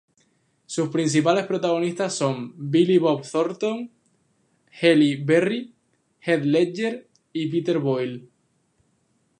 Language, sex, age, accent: Spanish, male, 19-29, España: Islas Canarias